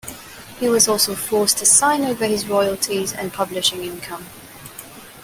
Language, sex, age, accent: English, female, 19-29, England English